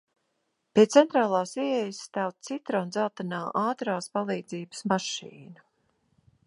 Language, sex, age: Latvian, female, 50-59